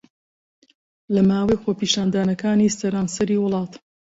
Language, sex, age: Central Kurdish, female, 50-59